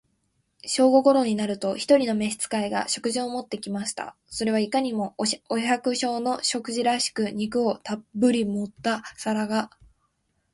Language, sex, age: Japanese, female, 19-29